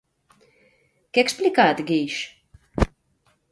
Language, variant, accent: Catalan, Central, central